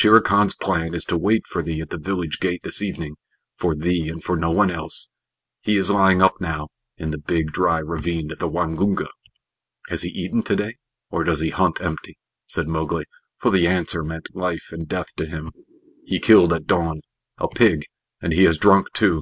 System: none